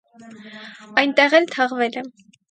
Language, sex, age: Armenian, female, under 19